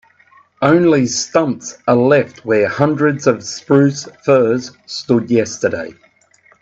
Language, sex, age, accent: English, male, 40-49, Australian English